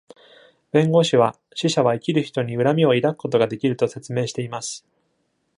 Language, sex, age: Japanese, male, 30-39